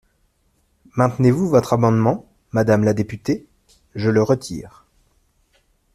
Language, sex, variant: French, male, Français de métropole